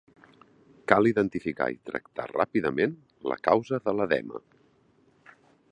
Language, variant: Catalan, Nord-Occidental